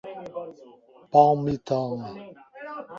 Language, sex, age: Portuguese, male, 40-49